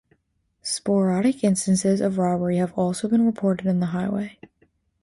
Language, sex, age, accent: English, female, under 19, United States English